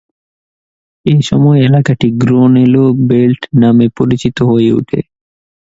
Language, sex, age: Bengali, male, 19-29